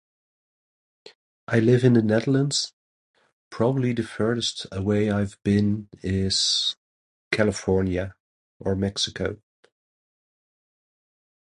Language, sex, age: English, male, 30-39